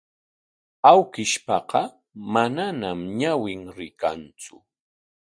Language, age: Corongo Ancash Quechua, 50-59